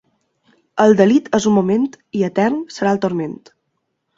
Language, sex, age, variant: Catalan, female, 19-29, Balear